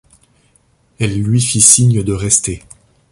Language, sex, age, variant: French, male, 30-39, Français de métropole